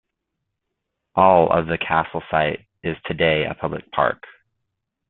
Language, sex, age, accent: English, male, 30-39, United States English